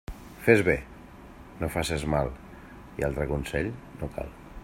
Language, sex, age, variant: Catalan, male, 40-49, Central